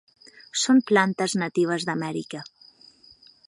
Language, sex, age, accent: Catalan, female, 30-39, balear; central